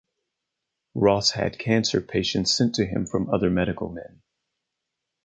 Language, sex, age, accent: English, male, 40-49, United States English